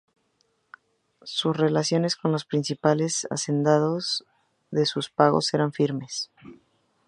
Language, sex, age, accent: Spanish, female, 19-29, México